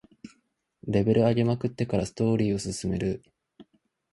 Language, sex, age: Japanese, male, 19-29